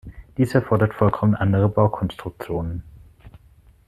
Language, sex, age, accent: German, male, 30-39, Deutschland Deutsch